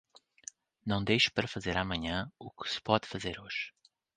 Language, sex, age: Portuguese, male, 40-49